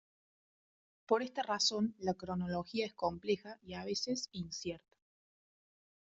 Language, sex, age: Spanish, female, 19-29